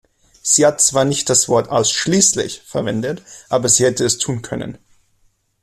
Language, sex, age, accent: German, male, 19-29, Deutschland Deutsch